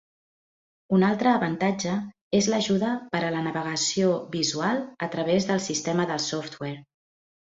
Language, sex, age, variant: Catalan, female, 40-49, Central